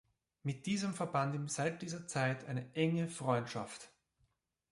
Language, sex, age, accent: German, male, 40-49, Österreichisches Deutsch